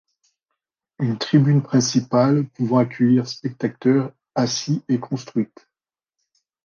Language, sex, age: French, male, 50-59